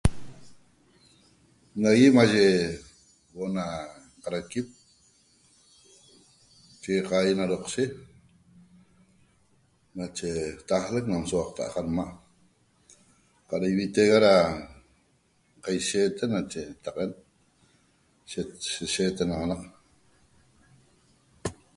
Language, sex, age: Toba, female, 50-59